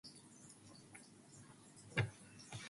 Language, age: Japanese, 19-29